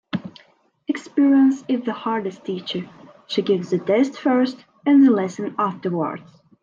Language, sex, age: English, female, under 19